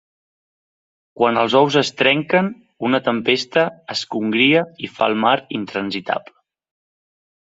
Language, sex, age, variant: Catalan, male, 19-29, Central